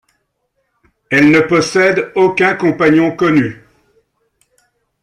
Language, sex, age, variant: French, male, 60-69, Français de métropole